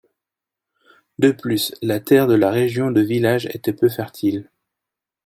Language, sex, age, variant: French, male, 30-39, Français de métropole